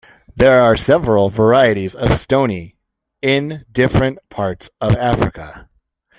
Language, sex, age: English, male, 30-39